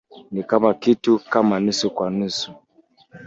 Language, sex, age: Swahili, male, 19-29